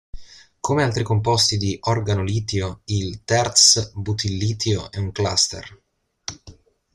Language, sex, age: Italian, male, 19-29